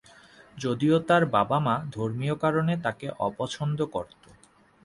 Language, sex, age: Bengali, male, 19-29